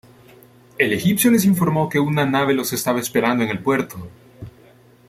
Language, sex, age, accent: Spanish, male, 19-29, América central